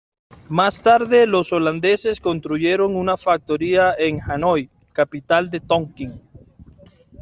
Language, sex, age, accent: Spanish, male, 30-39, Caribe: Cuba, Venezuela, Puerto Rico, República Dominicana, Panamá, Colombia caribeña, México caribeño, Costa del golfo de México